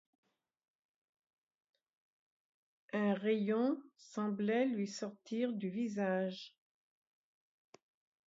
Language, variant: French, Français de métropole